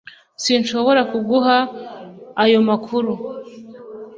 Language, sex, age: Kinyarwanda, female, 19-29